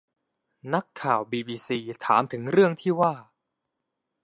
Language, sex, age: Thai, male, 19-29